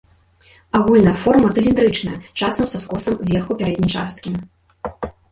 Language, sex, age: Belarusian, female, 19-29